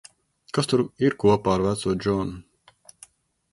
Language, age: Latvian, 40-49